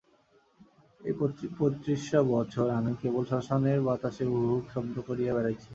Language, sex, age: Bengali, male, 19-29